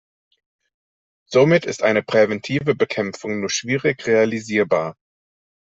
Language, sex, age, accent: German, male, 30-39, Deutschland Deutsch